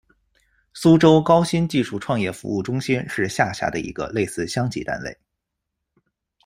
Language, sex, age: Chinese, male, 19-29